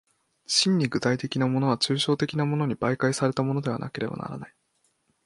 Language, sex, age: Japanese, male, 19-29